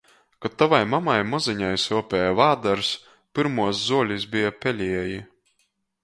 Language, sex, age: Latgalian, male, 19-29